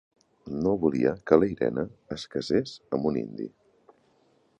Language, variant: Catalan, Nord-Occidental